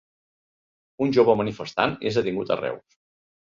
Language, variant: Catalan, Central